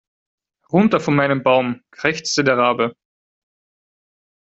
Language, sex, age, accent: German, male, 19-29, Österreichisches Deutsch